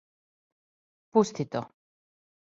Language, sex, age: Serbian, female, 50-59